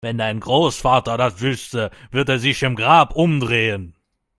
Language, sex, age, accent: German, male, 19-29, Deutschland Deutsch